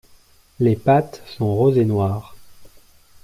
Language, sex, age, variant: French, male, 19-29, Français de métropole